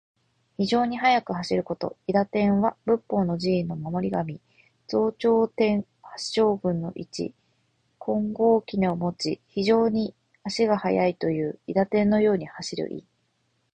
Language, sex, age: Japanese, female, 30-39